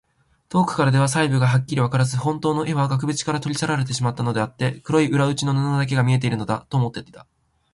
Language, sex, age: Japanese, male, 19-29